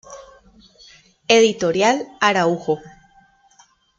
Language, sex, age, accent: Spanish, female, 30-39, Andino-Pacífico: Colombia, Perú, Ecuador, oeste de Bolivia y Venezuela andina